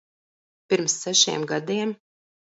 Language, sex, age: Latvian, female, 50-59